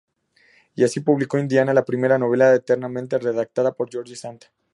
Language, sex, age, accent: Spanish, male, 19-29, México